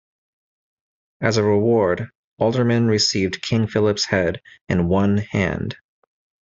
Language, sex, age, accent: English, male, 30-39, United States English